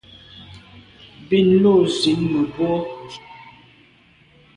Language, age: Medumba, 30-39